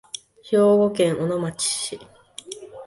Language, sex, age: Japanese, female, 19-29